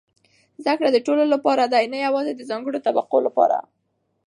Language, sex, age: Pashto, female, under 19